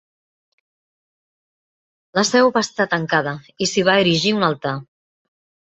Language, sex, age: Catalan, female, 40-49